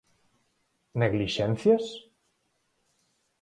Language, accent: Galician, Normativo (estándar)